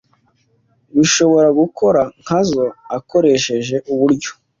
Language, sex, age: Kinyarwanda, male, 19-29